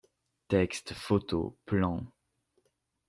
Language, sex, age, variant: French, male, under 19, Français de métropole